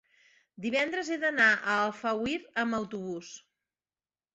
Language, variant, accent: Catalan, Central, central